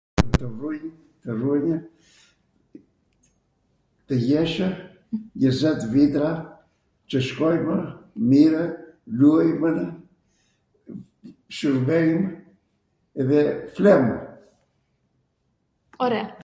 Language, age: Arvanitika Albanian, 70-79